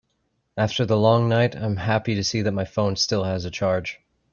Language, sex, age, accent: English, male, 19-29, United States English